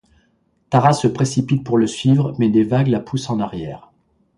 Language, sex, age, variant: French, male, 50-59, Français de métropole